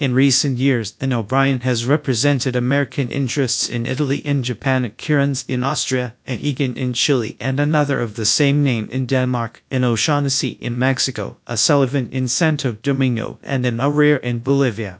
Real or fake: fake